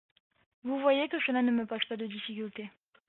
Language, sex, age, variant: French, male, 19-29, Français de métropole